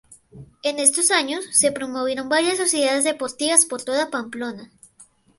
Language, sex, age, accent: Spanish, male, under 19, Andino-Pacífico: Colombia, Perú, Ecuador, oeste de Bolivia y Venezuela andina